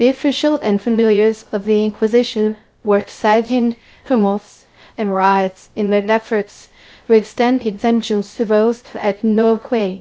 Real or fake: fake